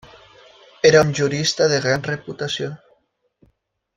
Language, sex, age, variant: Catalan, male, under 19, Nord-Occidental